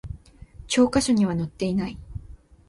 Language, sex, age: Japanese, female, 19-29